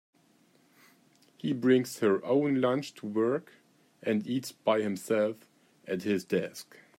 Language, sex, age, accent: English, male, 19-29, Canadian English